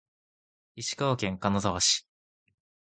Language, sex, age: Japanese, male, 19-29